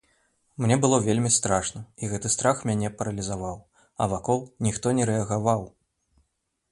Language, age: Belarusian, 30-39